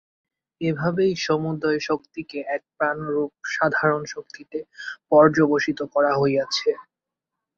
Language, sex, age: Bengali, male, 19-29